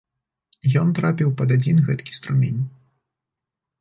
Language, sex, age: Belarusian, male, 19-29